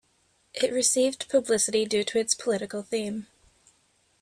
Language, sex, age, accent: English, female, 19-29, United States English